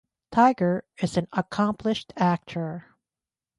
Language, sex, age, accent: English, female, 50-59, United States English